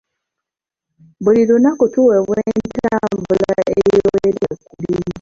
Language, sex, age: Ganda, female, 30-39